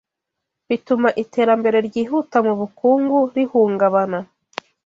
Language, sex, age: Kinyarwanda, female, 19-29